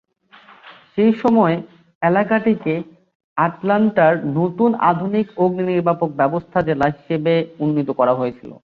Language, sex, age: Bengali, male, 19-29